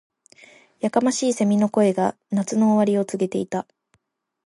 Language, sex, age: Japanese, female, 19-29